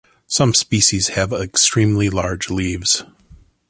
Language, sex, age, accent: English, male, 40-49, United States English